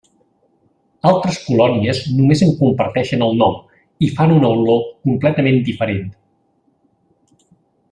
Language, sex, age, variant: Catalan, male, 50-59, Central